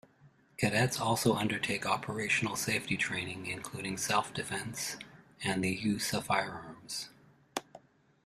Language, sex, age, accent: English, male, 50-59, Canadian English